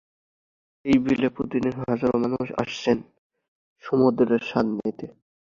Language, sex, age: Bengali, male, 19-29